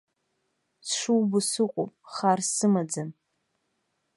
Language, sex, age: Abkhazian, female, under 19